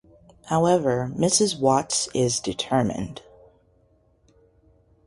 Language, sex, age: English, female, 40-49